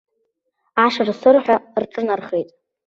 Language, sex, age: Abkhazian, female, under 19